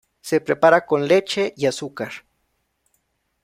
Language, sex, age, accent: Spanish, male, 19-29, México